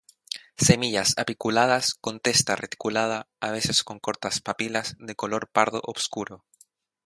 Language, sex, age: Spanish, male, 19-29